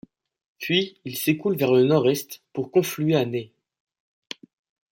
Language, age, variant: French, 19-29, Français de métropole